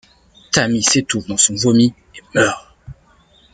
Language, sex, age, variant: French, male, 40-49, Français de métropole